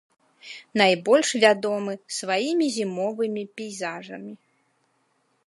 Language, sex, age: Belarusian, female, 30-39